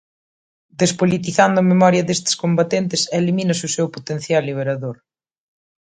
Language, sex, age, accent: Galician, female, 30-39, Atlántico (seseo e gheada)